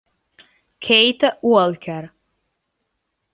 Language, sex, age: Italian, female, under 19